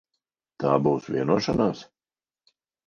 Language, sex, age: Latvian, male, 50-59